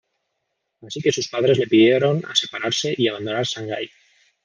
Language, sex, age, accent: Spanish, male, 19-29, España: Centro-Sur peninsular (Madrid, Toledo, Castilla-La Mancha)